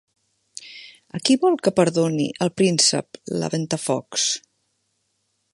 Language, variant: Catalan, Central